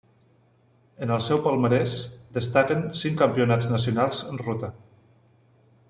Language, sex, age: Catalan, male, 40-49